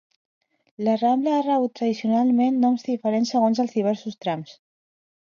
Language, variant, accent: Catalan, Central, central